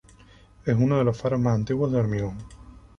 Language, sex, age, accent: Spanish, male, 19-29, España: Islas Canarias